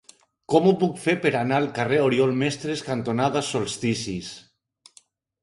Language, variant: Catalan, Nord-Occidental